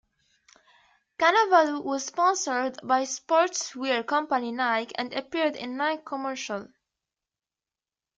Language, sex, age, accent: English, female, 19-29, United States English